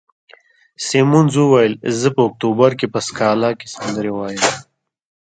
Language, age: Pashto, 19-29